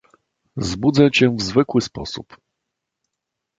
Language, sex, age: Polish, male, 50-59